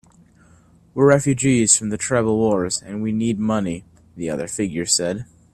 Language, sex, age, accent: English, male, 19-29, United States English